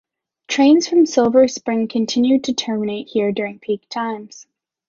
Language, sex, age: English, female, 19-29